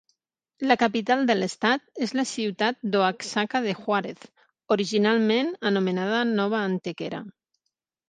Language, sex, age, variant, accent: Catalan, female, 50-59, Nord-Occidental, Tortosí